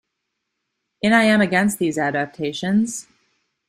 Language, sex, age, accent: English, female, 30-39, United States English